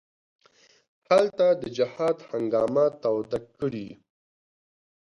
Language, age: Pashto, 19-29